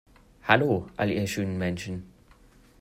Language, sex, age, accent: German, male, under 19, Deutschland Deutsch